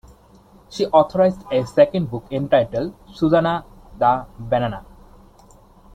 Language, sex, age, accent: English, male, 19-29, India and South Asia (India, Pakistan, Sri Lanka)